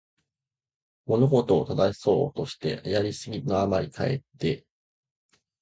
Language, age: Japanese, 19-29